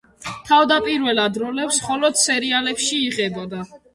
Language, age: Georgian, under 19